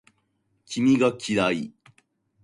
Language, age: Japanese, 30-39